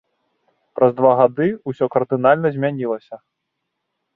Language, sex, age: Belarusian, male, 30-39